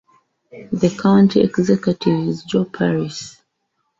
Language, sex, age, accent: English, female, 30-39, England English